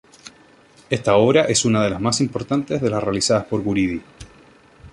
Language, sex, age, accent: Spanish, male, 19-29, Chileno: Chile, Cuyo